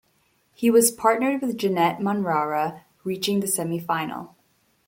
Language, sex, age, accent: English, female, 19-29, United States English